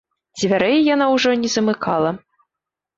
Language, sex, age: Belarusian, female, 19-29